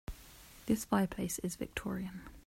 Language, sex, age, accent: English, female, 30-39, England English